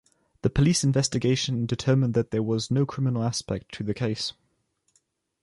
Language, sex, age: English, male, 19-29